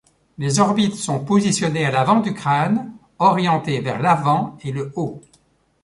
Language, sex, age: French, male, 70-79